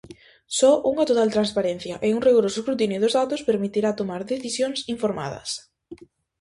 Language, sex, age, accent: Galician, female, 19-29, Atlántico (seseo e gheada)